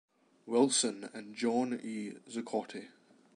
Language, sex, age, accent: English, male, 19-29, Scottish English